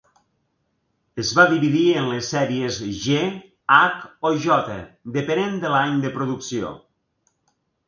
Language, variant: Catalan, Nord-Occidental